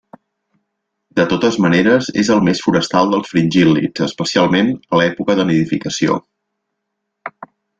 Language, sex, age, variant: Catalan, male, 40-49, Central